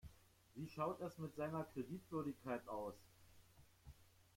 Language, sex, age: German, male, 50-59